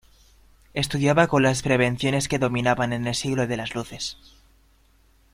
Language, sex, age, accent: Spanish, male, 19-29, España: Centro-Sur peninsular (Madrid, Toledo, Castilla-La Mancha)